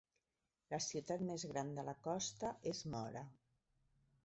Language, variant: Catalan, Central